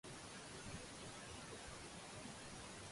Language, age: Cantonese, 19-29